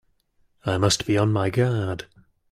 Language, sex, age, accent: English, male, 19-29, Australian English